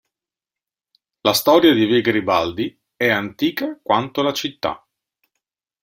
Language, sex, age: Italian, male, 40-49